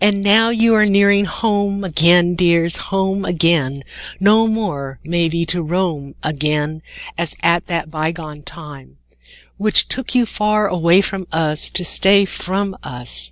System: none